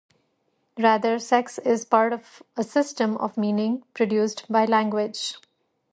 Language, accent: English, Canadian English